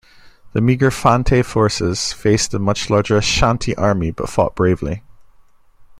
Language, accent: English, United States English